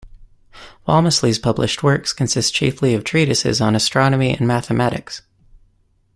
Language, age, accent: English, 19-29, United States English